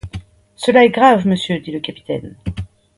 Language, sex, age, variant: French, female, 40-49, Français de métropole